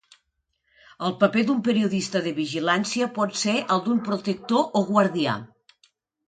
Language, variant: Catalan, Nord-Occidental